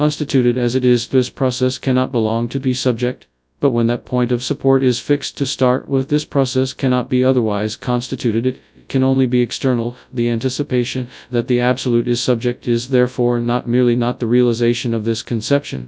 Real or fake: fake